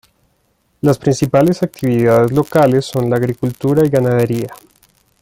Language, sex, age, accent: Spanish, male, 30-39, Andino-Pacífico: Colombia, Perú, Ecuador, oeste de Bolivia y Venezuela andina